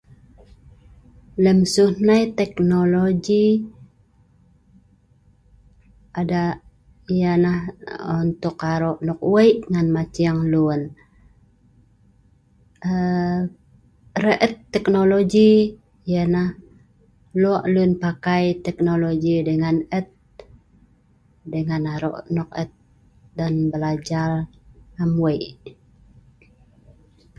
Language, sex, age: Sa'ban, female, 50-59